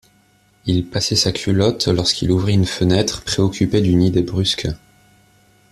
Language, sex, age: French, male, 19-29